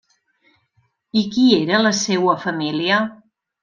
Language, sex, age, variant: Catalan, female, 50-59, Central